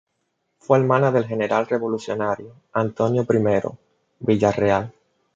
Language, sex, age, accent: Spanish, male, 19-29, Caribe: Cuba, Venezuela, Puerto Rico, República Dominicana, Panamá, Colombia caribeña, México caribeño, Costa del golfo de México